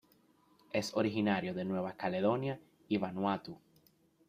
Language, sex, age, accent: Spanish, male, 19-29, Caribe: Cuba, Venezuela, Puerto Rico, República Dominicana, Panamá, Colombia caribeña, México caribeño, Costa del golfo de México